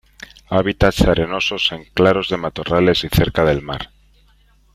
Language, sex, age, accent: Spanish, male, 40-49, España: Centro-Sur peninsular (Madrid, Toledo, Castilla-La Mancha)